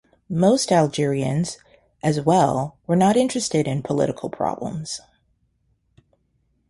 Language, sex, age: English, female, 40-49